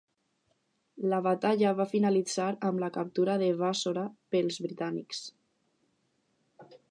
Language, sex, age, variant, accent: Catalan, female, under 19, Alacantí, valencià